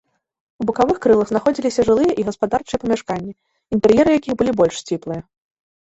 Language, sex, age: Belarusian, female, 19-29